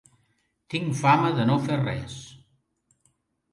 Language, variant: Catalan, Central